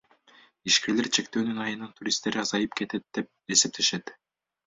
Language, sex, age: Kyrgyz, male, 19-29